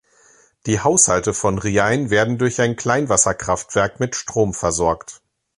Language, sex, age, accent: German, male, 40-49, Deutschland Deutsch